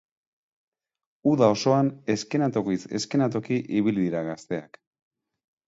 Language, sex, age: Basque, male, 30-39